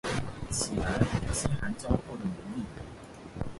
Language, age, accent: Chinese, 19-29, 出生地：上海市